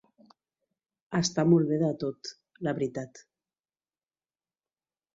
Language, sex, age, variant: Catalan, female, 40-49, Central